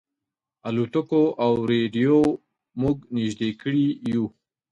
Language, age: Pashto, 40-49